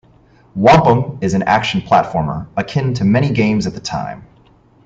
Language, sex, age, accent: English, male, 30-39, United States English